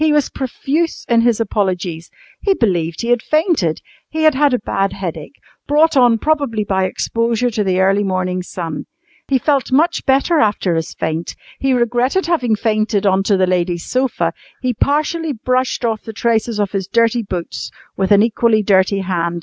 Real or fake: real